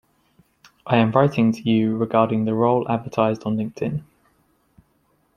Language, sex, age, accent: English, male, 19-29, England English